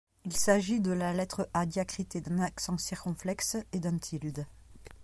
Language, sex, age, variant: French, female, 50-59, Français de métropole